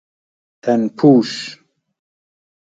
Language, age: Persian, 40-49